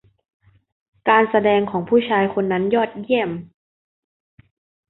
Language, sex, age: Thai, female, 19-29